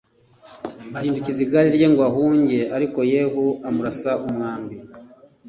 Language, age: Kinyarwanda, 30-39